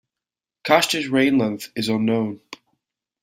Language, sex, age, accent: English, male, 19-29, England English